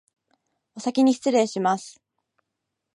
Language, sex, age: Japanese, female, 19-29